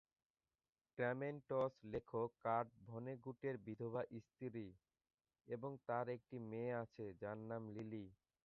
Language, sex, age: Bengali, male, 19-29